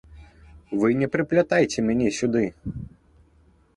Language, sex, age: Belarusian, male, 19-29